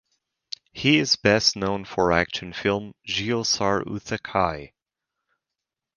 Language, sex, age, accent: English, male, 19-29, United States English